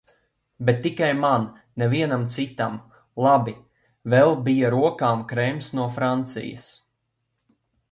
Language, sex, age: Latvian, male, 19-29